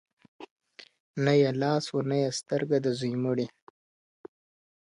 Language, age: Pashto, 19-29